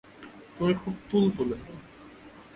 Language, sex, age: Bengali, male, 19-29